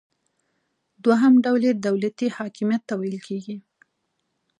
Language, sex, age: Pashto, female, 19-29